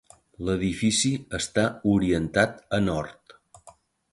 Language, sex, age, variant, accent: Catalan, male, 50-59, Nord-Occidental, nord-occidental